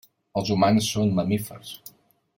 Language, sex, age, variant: Catalan, male, 50-59, Central